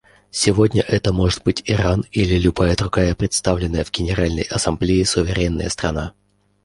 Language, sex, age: Russian, male, 19-29